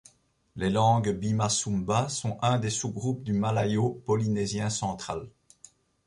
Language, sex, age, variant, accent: French, male, 50-59, Français d'Europe, Français de Belgique